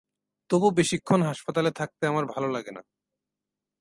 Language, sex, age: Bengali, male, 19-29